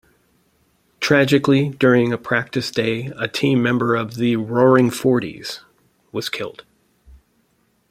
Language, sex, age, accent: English, male, 50-59, United States English